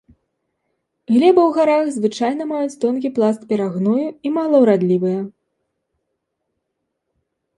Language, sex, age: Belarusian, female, 19-29